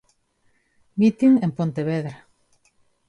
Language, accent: Galician, Neofalante